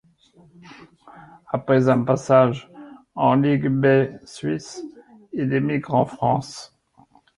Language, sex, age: French, male, 60-69